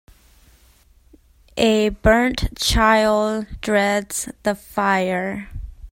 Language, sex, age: English, female, 19-29